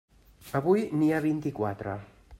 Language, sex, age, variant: Catalan, male, 50-59, Central